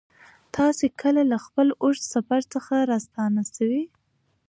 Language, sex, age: Pashto, female, 19-29